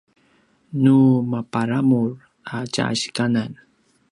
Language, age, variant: Paiwan, 30-39, pinayuanan a kinaikacedasan (東排灣語)